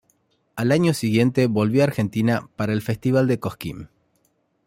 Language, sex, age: Spanish, male, 30-39